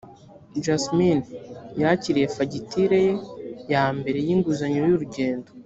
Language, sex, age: Kinyarwanda, male, under 19